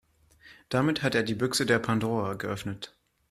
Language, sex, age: German, male, 19-29